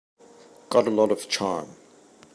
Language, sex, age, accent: English, male, 30-39, England English